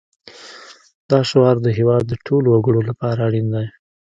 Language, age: Pashto, 19-29